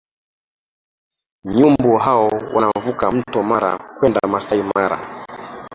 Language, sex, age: Swahili, male, 30-39